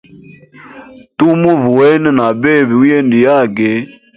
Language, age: Hemba, 30-39